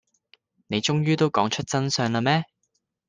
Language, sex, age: Cantonese, male, 19-29